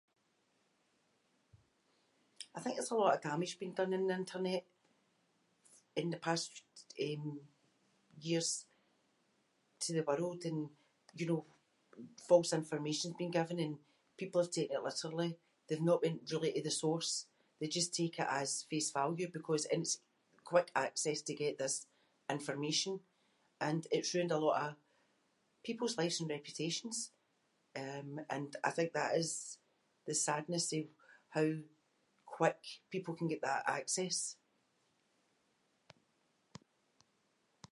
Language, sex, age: Scots, female, 60-69